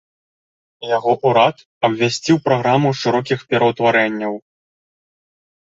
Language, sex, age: Belarusian, male, 19-29